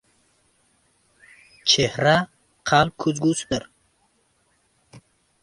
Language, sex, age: Uzbek, male, under 19